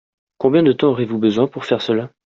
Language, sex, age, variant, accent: French, male, 19-29, Français d'Europe, Français de Suisse